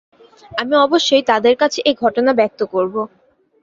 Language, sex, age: Bengali, female, 30-39